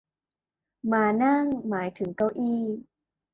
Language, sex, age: Thai, female, 19-29